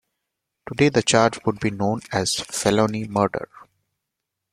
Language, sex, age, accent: English, male, 30-39, India and South Asia (India, Pakistan, Sri Lanka)